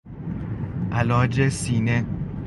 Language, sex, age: Persian, male, 30-39